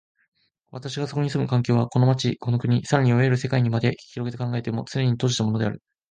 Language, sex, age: Japanese, male, under 19